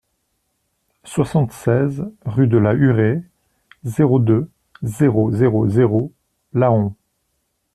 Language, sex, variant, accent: French, male, Français d'Europe, Français de Suisse